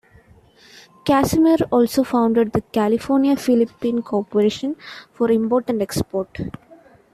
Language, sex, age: English, female, 19-29